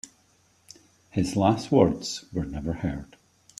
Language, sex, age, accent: English, male, 50-59, Scottish English